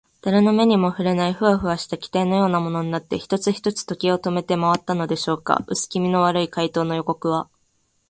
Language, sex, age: Japanese, female, 19-29